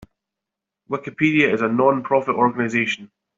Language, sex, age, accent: English, male, 30-39, Scottish English